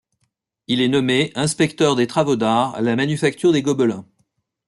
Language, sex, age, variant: French, male, 50-59, Français de métropole